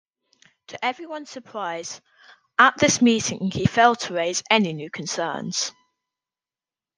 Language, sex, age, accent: English, male, under 19, England English